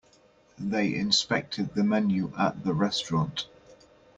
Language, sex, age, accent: English, male, 30-39, England English